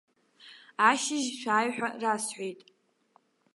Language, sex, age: Abkhazian, female, 19-29